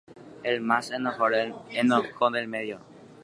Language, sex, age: Guarani, female, under 19